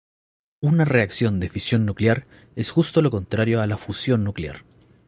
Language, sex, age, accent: Spanish, male, 19-29, Chileno: Chile, Cuyo